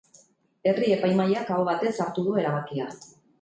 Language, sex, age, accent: Basque, female, 40-49, Erdialdekoa edo Nafarra (Gipuzkoa, Nafarroa)